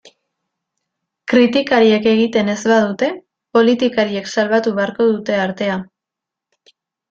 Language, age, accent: Basque, 19-29, Erdialdekoa edo Nafarra (Gipuzkoa, Nafarroa)